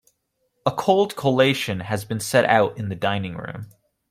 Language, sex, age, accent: English, male, 19-29, United States English